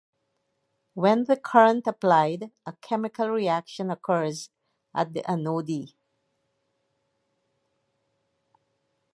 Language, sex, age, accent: English, female, 50-59, England English